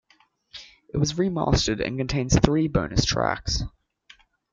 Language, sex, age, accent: English, male, under 19, Australian English